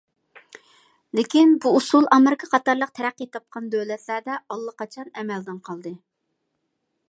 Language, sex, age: Uyghur, female, 40-49